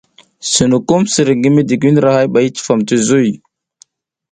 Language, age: South Giziga, 30-39